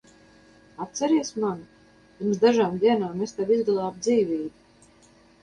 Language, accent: Latvian, Kurzeme